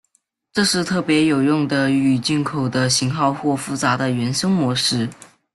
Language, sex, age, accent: Chinese, male, under 19, 出生地：湖南省